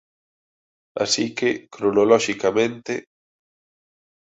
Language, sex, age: Galician, male, 30-39